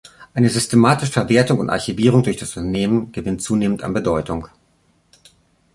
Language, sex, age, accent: German, male, 50-59, Deutschland Deutsch